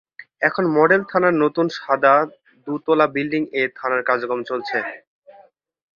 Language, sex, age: Bengali, male, 19-29